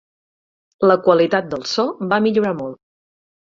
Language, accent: Catalan, Empordanès